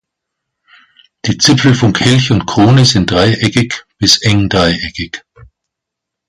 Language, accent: German, Deutschland Deutsch